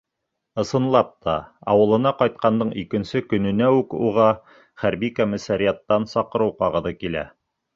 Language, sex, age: Bashkir, male, 30-39